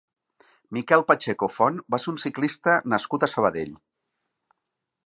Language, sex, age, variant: Catalan, male, 40-49, Nord-Occidental